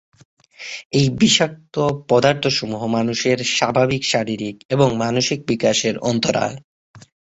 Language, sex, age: Bengali, male, 19-29